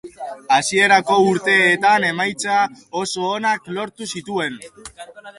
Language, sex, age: Basque, male, 19-29